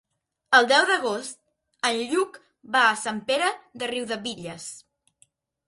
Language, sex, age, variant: Catalan, female, under 19, Central